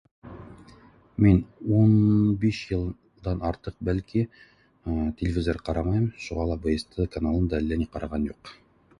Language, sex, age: Bashkir, male, 40-49